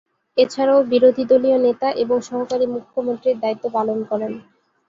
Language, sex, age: Bengali, female, 19-29